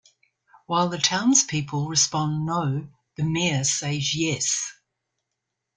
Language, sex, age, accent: English, female, 60-69, New Zealand English